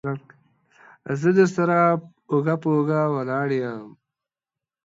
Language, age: Pashto, 19-29